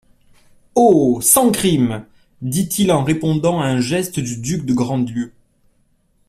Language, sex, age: French, male, 40-49